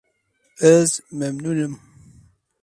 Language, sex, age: Kurdish, male, 30-39